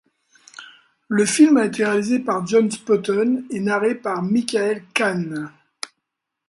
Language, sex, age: French, male, 60-69